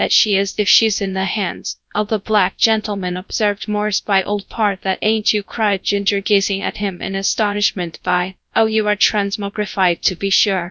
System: TTS, GradTTS